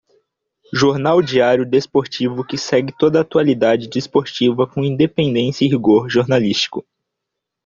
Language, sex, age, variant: Portuguese, male, 19-29, Portuguese (Brasil)